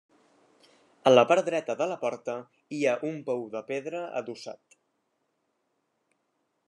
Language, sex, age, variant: Catalan, male, under 19, Central